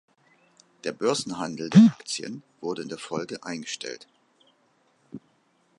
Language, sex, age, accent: German, male, 50-59, Deutschland Deutsch